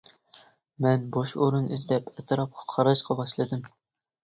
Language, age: Uyghur, 30-39